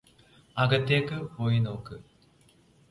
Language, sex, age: Malayalam, male, 19-29